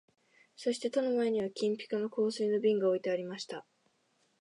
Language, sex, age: Japanese, female, 19-29